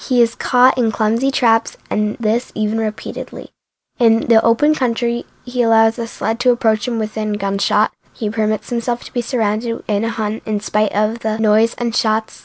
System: none